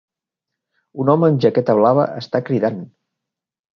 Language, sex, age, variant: Catalan, male, 40-49, Central